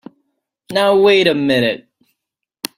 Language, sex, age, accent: English, male, 19-29, United States English